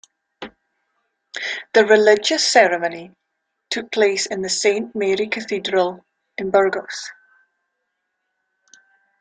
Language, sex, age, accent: English, female, 30-39, Scottish English